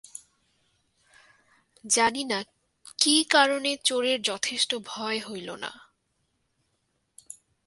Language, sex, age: Bengali, female, 19-29